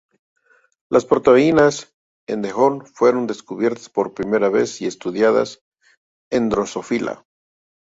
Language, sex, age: Spanish, male, 50-59